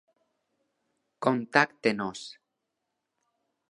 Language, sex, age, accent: Spanish, male, 19-29, España: Islas Canarias